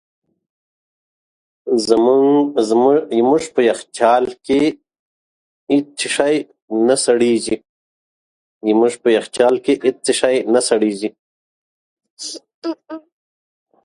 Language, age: English, 40-49